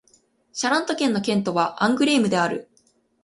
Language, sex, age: Japanese, female, 19-29